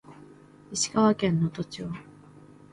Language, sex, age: Japanese, female, 19-29